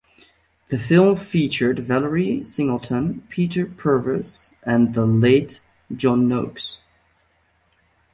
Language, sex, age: English, male, 19-29